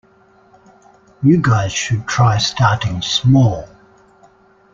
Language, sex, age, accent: English, male, 60-69, Australian English